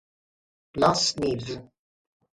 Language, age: Italian, 40-49